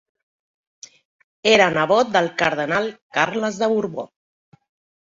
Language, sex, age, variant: Catalan, male, 50-59, Central